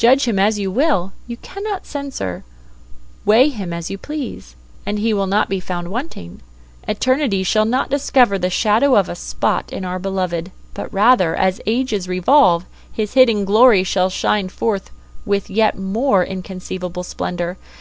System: none